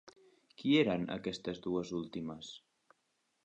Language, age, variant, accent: Catalan, under 19, Central, central